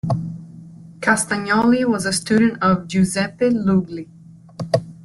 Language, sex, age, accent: English, female, 19-29, United States English